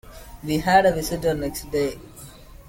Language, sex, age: English, male, under 19